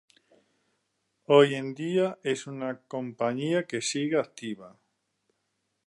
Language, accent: Spanish, España: Norte peninsular (Asturias, Castilla y León, Cantabria, País Vasco, Navarra, Aragón, La Rioja, Guadalajara, Cuenca)